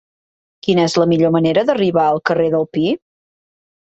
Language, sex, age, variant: Catalan, female, 40-49, Central